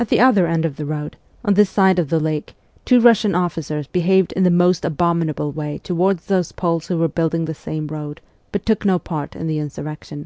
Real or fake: real